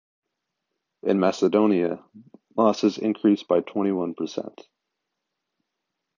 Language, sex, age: English, male, under 19